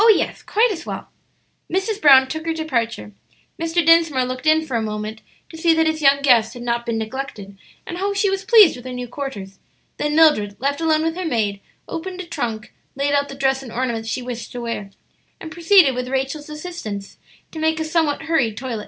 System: none